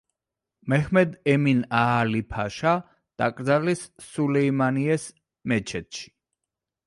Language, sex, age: Georgian, male, 40-49